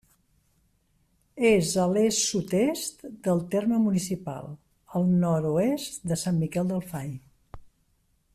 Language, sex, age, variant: Catalan, male, 60-69, Septentrional